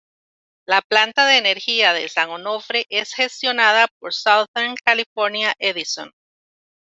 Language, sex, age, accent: Spanish, female, 50-59, América central